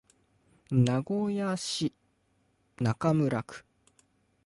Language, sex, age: Japanese, male, 19-29